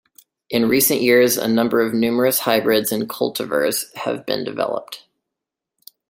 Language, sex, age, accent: English, male, 19-29, United States English